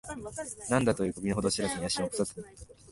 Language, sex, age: Japanese, male, 19-29